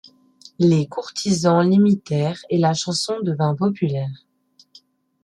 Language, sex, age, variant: French, female, 19-29, Français de métropole